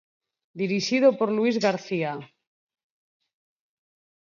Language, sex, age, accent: Galician, female, 40-49, Normativo (estándar)